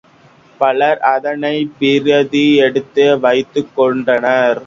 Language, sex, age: Tamil, male, under 19